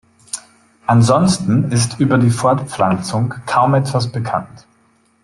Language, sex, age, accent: German, male, 30-39, Österreichisches Deutsch